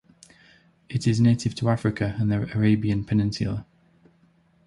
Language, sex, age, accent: English, male, 19-29, England English